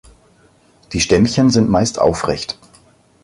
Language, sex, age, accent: German, male, 40-49, Deutschland Deutsch